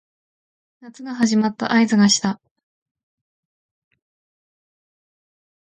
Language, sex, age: Japanese, female, 19-29